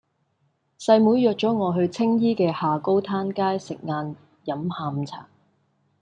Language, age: Cantonese, 30-39